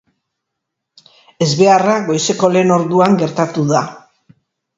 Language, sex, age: Basque, female, 60-69